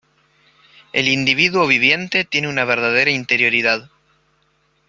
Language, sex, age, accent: Spanish, male, 19-29, Rioplatense: Argentina, Uruguay, este de Bolivia, Paraguay